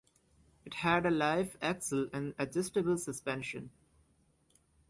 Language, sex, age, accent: English, male, 19-29, England English